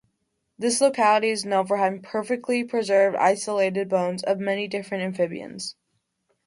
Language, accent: English, United States English